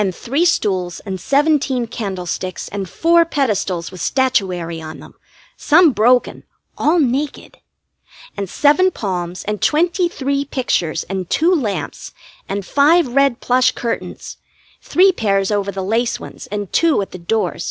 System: none